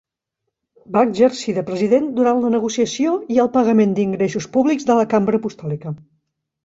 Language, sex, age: Catalan, female, 50-59